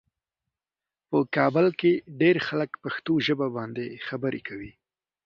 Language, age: Pashto, under 19